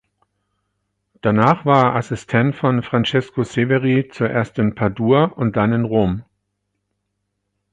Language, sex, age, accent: German, male, 40-49, Deutschland Deutsch